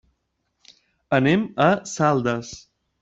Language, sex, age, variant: Catalan, male, 19-29, Central